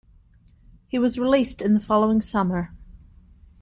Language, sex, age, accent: English, female, 30-39, New Zealand English